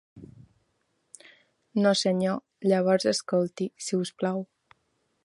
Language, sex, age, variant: Catalan, female, 19-29, Nord-Occidental